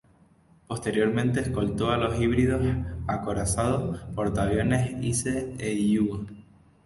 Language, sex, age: Spanish, male, 19-29